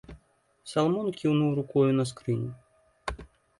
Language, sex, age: Belarusian, male, 30-39